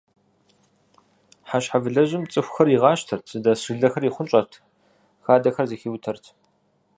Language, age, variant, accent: Kabardian, 19-29, Адыгэбзэ (Къэбэрдей, Кирил, псоми зэдай), Джылэхъстэней (Gilahsteney)